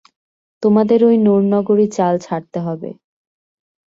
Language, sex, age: Bengali, female, 19-29